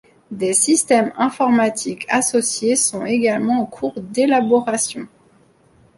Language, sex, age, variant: French, female, 30-39, Français de métropole